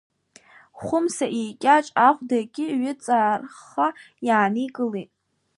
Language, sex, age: Abkhazian, female, under 19